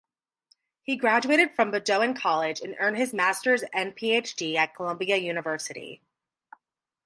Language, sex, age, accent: English, female, 19-29, United States English